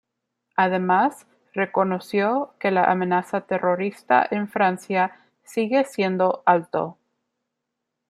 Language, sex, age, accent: Spanish, female, 19-29, México